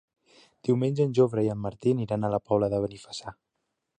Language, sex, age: Catalan, male, under 19